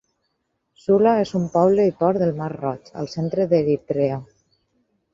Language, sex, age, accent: Catalan, female, 30-39, valencià